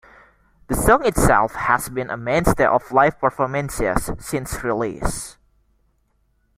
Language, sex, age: English, male, under 19